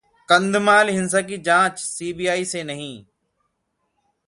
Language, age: Hindi, 30-39